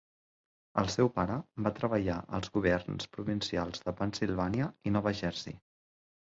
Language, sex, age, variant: Catalan, male, 30-39, Central